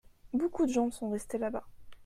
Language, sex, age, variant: French, female, 19-29, Français de métropole